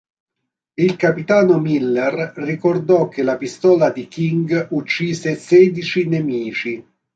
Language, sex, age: Italian, male, 40-49